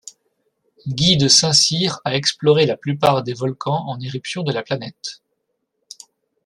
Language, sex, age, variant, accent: French, male, 30-39, Français d'Europe, Français de Belgique